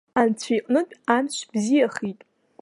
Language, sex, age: Abkhazian, female, under 19